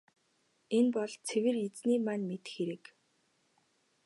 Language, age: Mongolian, 19-29